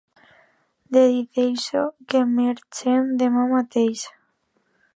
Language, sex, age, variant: Catalan, female, under 19, Alacantí